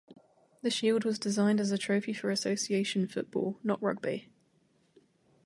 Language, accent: English, England English